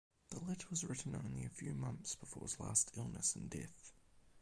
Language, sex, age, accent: English, male, under 19, Australian English; England English; New Zealand English